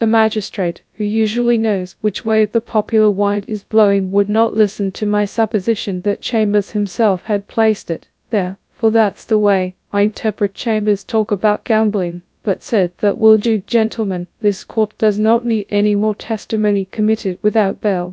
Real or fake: fake